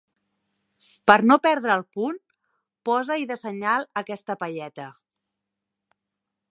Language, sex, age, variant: Catalan, female, 40-49, Central